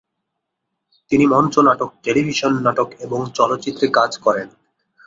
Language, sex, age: Bengali, male, 19-29